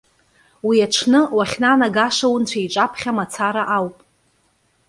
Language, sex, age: Abkhazian, female, 30-39